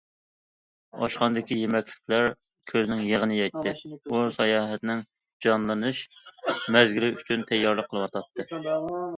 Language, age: Uyghur, 30-39